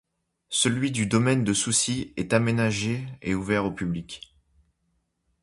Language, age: French, 19-29